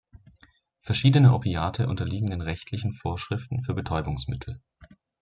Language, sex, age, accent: German, male, 19-29, Deutschland Deutsch